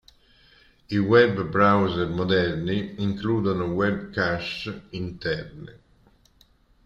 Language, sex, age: Italian, male, 60-69